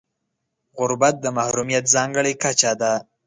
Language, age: Pashto, 19-29